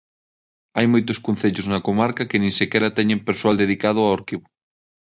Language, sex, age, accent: Galician, male, 19-29, Central (gheada); Neofalante